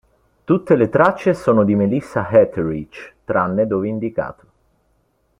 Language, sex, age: Italian, male, 19-29